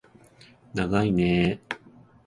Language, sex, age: Japanese, male, 30-39